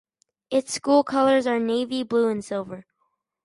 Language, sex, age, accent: English, male, under 19, United States English